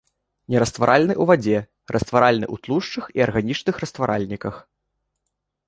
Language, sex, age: Belarusian, male, under 19